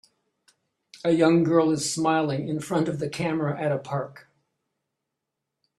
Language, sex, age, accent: English, male, 60-69, Canadian English